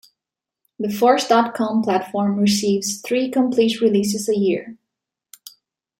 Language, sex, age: English, female, 19-29